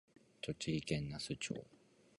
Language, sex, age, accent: Japanese, male, 19-29, 標準語